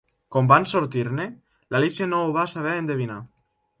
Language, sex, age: Catalan, male, under 19